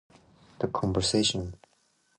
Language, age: English, 19-29